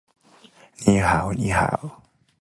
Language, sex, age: Chinese, male, 19-29